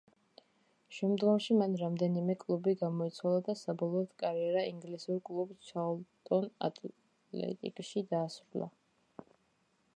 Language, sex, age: Georgian, female, under 19